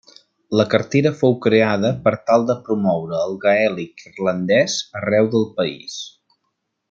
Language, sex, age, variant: Catalan, male, 30-39, Central